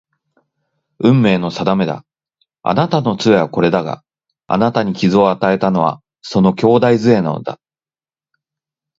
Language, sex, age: Japanese, male, 50-59